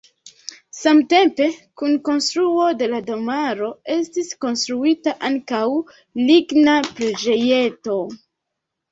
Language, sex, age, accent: Esperanto, female, 19-29, Internacia